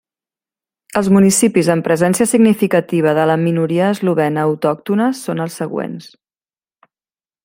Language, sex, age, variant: Catalan, female, 40-49, Central